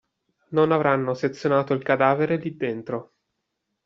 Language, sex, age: Italian, male, 30-39